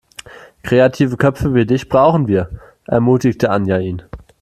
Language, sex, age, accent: German, male, 19-29, Deutschland Deutsch